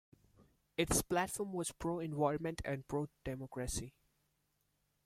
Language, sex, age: English, male, 19-29